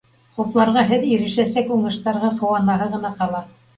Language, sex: Bashkir, female